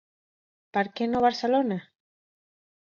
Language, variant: Catalan, Central